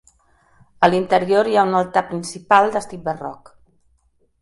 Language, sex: Catalan, female